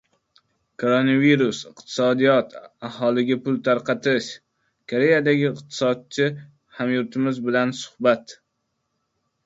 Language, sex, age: Uzbek, male, under 19